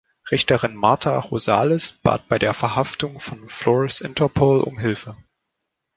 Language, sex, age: German, male, 19-29